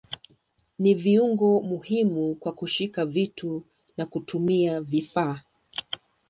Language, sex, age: Swahili, female, 60-69